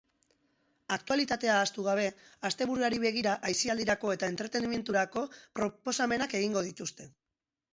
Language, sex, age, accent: Basque, female, 40-49, Mendebalekoa (Araba, Bizkaia, Gipuzkoako mendebaleko herri batzuk)